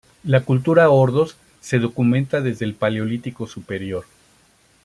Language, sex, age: Spanish, male, 50-59